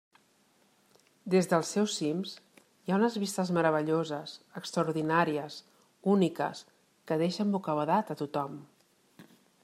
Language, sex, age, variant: Catalan, female, 40-49, Central